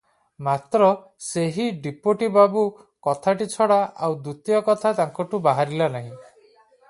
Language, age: Odia, 40-49